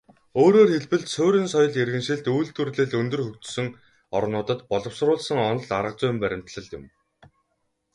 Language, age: Mongolian, 19-29